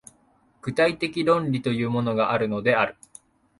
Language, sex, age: Japanese, male, 19-29